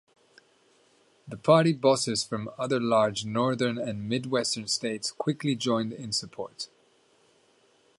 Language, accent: English, England English